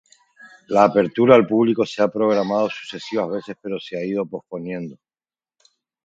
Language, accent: Spanish, Rioplatense: Argentina, Uruguay, este de Bolivia, Paraguay